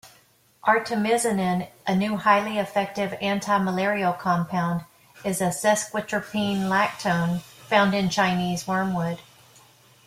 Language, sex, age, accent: English, female, 50-59, United States English